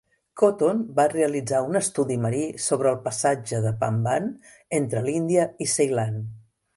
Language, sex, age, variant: Catalan, female, 60-69, Central